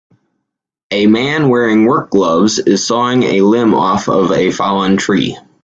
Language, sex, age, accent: English, male, 19-29, United States English